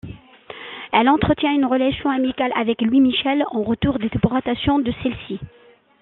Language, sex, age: French, female, 40-49